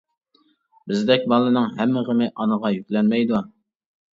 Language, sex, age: Uyghur, male, 19-29